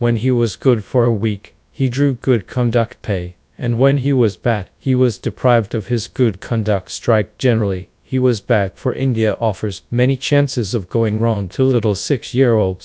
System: TTS, GradTTS